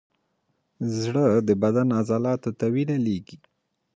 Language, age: Pashto, 19-29